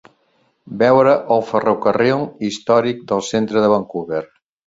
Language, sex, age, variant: Catalan, male, 60-69, Central